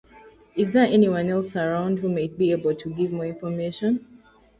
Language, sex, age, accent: English, female, 19-29, England English